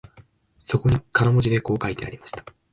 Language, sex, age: Japanese, male, under 19